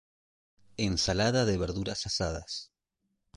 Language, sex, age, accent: Spanish, male, 40-49, Rioplatense: Argentina, Uruguay, este de Bolivia, Paraguay